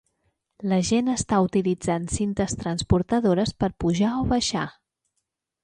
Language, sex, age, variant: Catalan, female, 30-39, Central